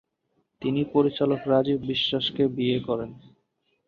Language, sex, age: Bengali, male, 19-29